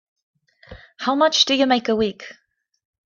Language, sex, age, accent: English, female, 19-29, United States English